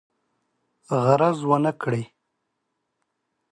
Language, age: Pashto, 30-39